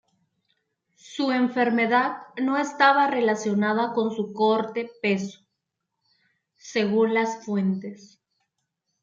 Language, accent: Spanish, Andino-Pacífico: Colombia, Perú, Ecuador, oeste de Bolivia y Venezuela andina